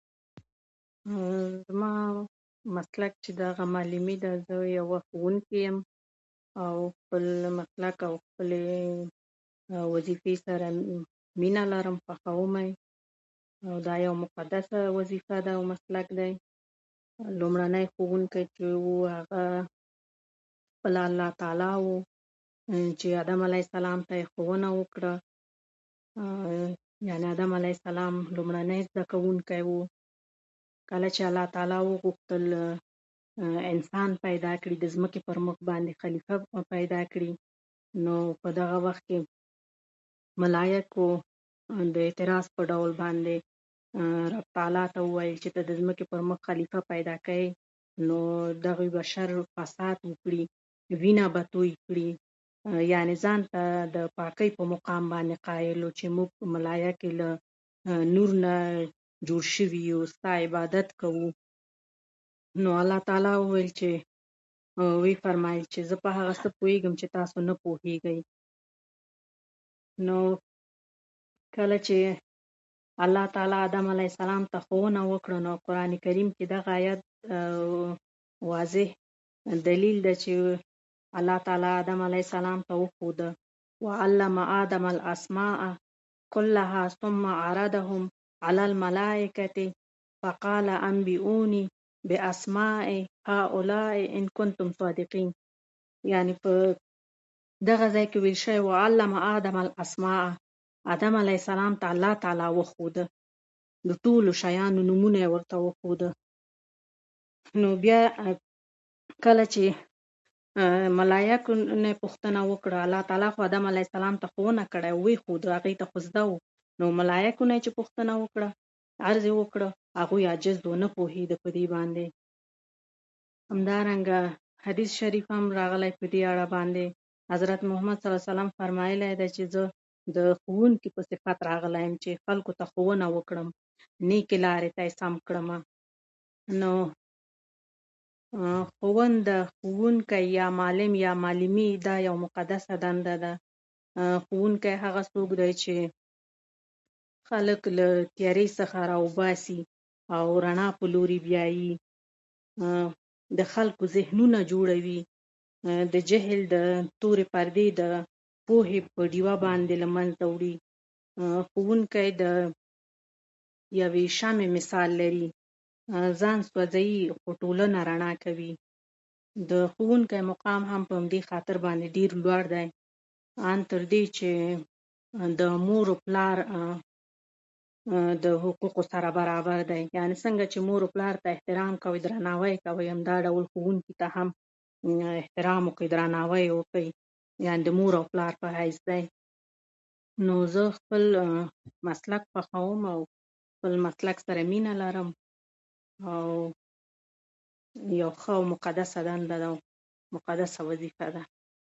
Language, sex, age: Pashto, female, 30-39